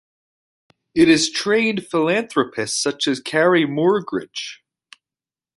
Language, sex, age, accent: English, male, 19-29, United States English